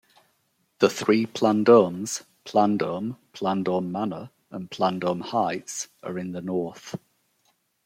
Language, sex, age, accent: English, male, 40-49, England English